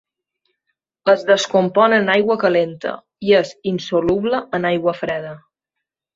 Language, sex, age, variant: Catalan, female, 30-39, Balear